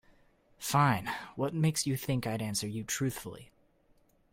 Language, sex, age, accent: English, male, 19-29, United States English